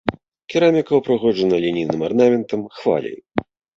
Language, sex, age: Belarusian, male, 30-39